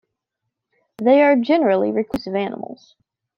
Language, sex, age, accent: English, female, 19-29, United States English